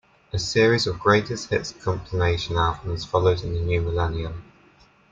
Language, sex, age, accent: English, male, under 19, England English